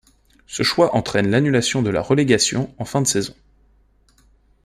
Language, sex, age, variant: French, male, 30-39, Français de métropole